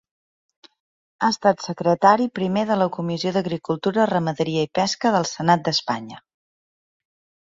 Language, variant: Catalan, Central